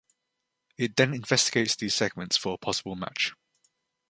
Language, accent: English, England English